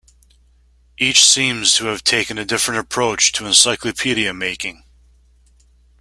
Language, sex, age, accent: English, male, 40-49, United States English